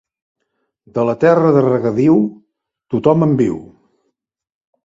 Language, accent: Catalan, gironí